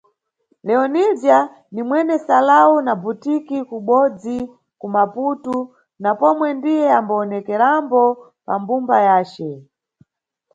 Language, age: Nyungwe, 30-39